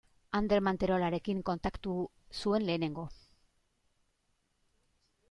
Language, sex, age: Basque, female, 40-49